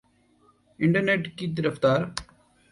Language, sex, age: Urdu, male, 19-29